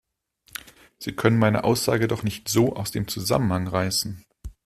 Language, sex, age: German, male, 40-49